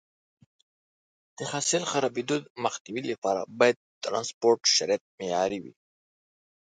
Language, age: Pashto, 19-29